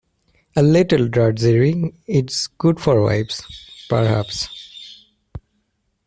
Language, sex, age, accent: English, male, 19-29, United States English